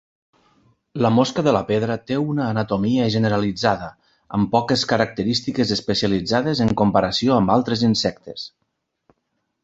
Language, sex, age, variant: Catalan, male, 40-49, Nord-Occidental